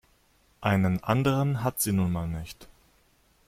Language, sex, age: German, male, 30-39